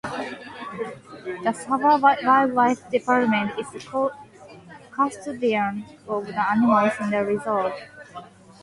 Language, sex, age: English, female, 19-29